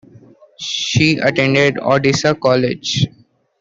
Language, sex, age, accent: English, male, 19-29, United States English